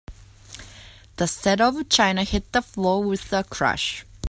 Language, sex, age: English, female, 19-29